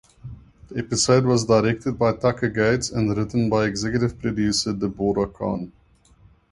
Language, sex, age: English, male, 40-49